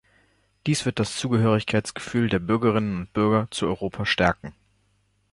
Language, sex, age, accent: German, male, 19-29, Deutschland Deutsch